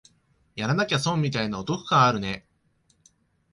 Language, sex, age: Japanese, male, 19-29